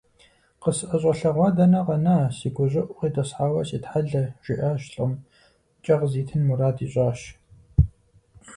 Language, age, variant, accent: Kabardian, 19-29, Адыгэбзэ (Къэбэрдей, Кирил, псоми зэдай), Джылэхъстэней (Gilahsteney)